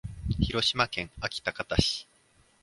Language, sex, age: Japanese, male, 19-29